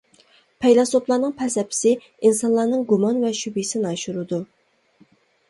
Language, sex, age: Uyghur, female, 19-29